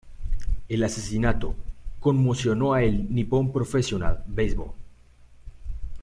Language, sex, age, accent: Spanish, male, 19-29, México